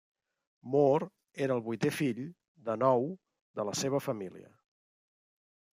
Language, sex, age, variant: Catalan, male, 50-59, Central